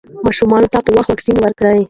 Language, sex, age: Pashto, female, 19-29